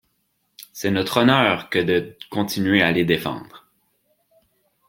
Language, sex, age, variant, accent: French, male, 30-39, Français d'Amérique du Nord, Français du Canada